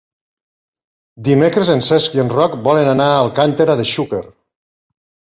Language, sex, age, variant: Catalan, male, 50-59, Nord-Occidental